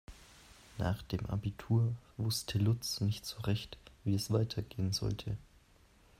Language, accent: German, Deutschland Deutsch